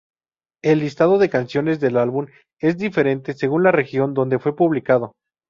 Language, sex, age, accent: Spanish, male, 19-29, México